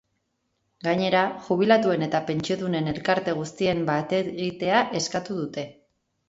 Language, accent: Basque, Erdialdekoa edo Nafarra (Gipuzkoa, Nafarroa)